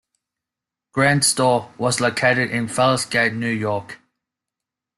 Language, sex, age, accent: English, male, 19-29, Australian English